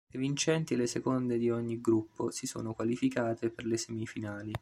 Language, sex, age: Italian, male, 30-39